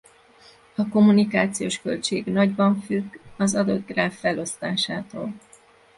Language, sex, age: Hungarian, female, 50-59